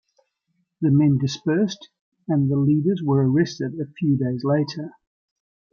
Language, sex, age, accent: English, male, 50-59, Southern African (South Africa, Zimbabwe, Namibia)